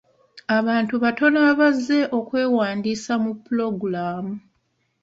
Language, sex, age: Ganda, female, 30-39